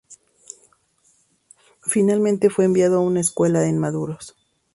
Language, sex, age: Spanish, female, 30-39